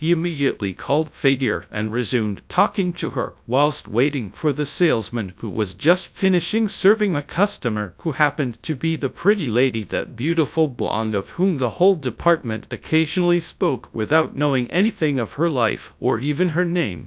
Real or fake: fake